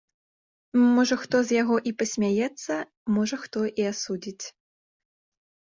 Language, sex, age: Belarusian, female, 19-29